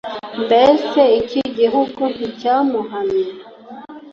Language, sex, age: Kinyarwanda, female, 40-49